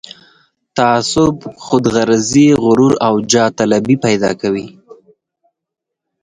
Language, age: Pashto, 19-29